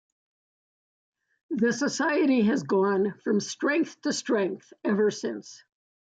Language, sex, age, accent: English, female, 70-79, United States English